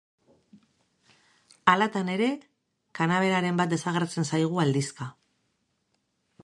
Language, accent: Basque, Mendebalekoa (Araba, Bizkaia, Gipuzkoako mendebaleko herri batzuk)